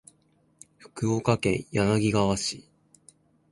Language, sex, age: Japanese, female, 19-29